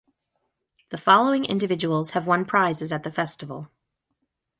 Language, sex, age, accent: English, female, 30-39, United States English